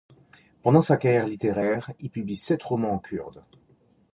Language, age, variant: French, 50-59, Français de métropole